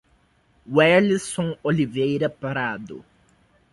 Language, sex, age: Portuguese, male, 19-29